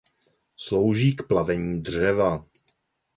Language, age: Czech, 30-39